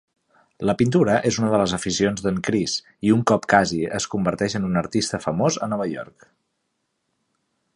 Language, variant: Catalan, Central